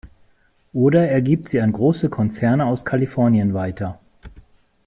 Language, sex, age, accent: German, male, 50-59, Deutschland Deutsch